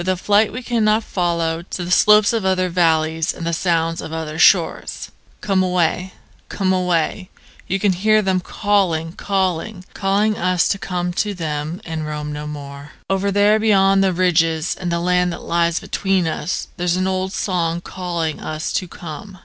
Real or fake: real